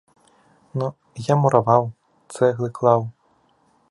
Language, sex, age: Belarusian, male, 30-39